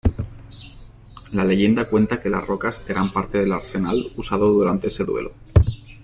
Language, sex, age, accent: Spanish, male, 19-29, España: Centro-Sur peninsular (Madrid, Toledo, Castilla-La Mancha)